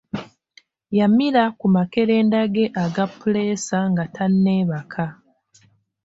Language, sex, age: Ganda, female, 19-29